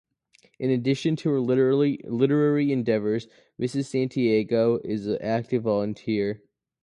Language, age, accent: English, under 19, United States English